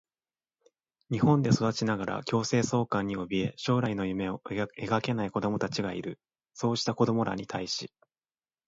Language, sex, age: Japanese, male, 19-29